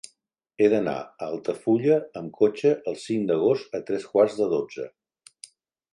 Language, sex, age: Catalan, male, 60-69